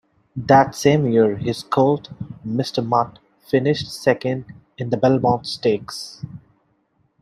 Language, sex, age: English, male, 19-29